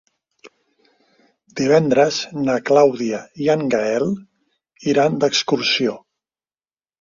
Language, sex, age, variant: Catalan, male, 40-49, Nord-Occidental